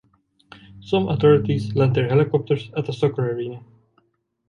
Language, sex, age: English, male, 19-29